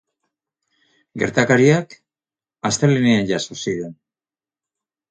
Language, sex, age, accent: Basque, male, 50-59, Mendebalekoa (Araba, Bizkaia, Gipuzkoako mendebaleko herri batzuk)